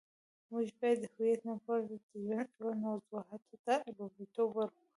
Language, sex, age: Pashto, female, 19-29